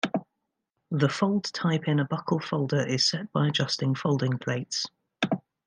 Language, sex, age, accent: English, female, 30-39, England English